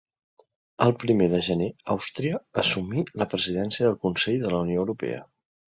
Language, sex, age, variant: Catalan, male, 30-39, Central